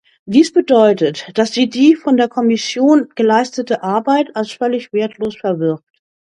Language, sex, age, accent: German, female, 60-69, Deutschland Deutsch